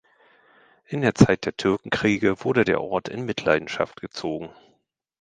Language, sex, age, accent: German, male, 40-49, Deutschland Deutsch; Hochdeutsch